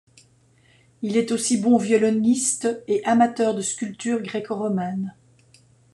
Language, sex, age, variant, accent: French, female, 40-49, Français d'Europe, Français de Belgique